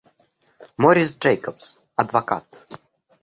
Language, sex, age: Russian, male, under 19